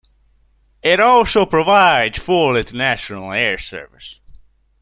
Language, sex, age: English, male, under 19